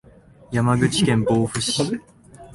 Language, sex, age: Japanese, male, 19-29